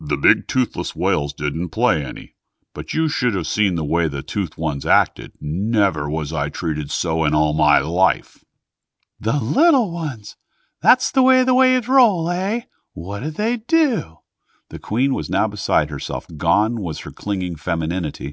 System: none